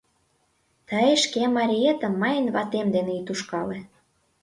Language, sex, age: Mari, female, under 19